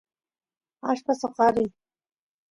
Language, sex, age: Santiago del Estero Quichua, female, 50-59